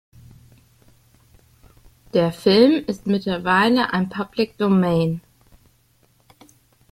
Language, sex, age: German, female, 30-39